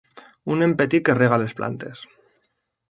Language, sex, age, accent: Catalan, male, 19-29, valencià